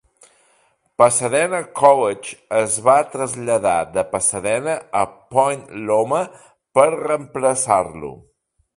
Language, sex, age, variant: Catalan, male, 50-59, Central